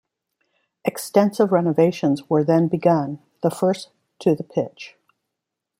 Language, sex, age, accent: English, female, 50-59, United States English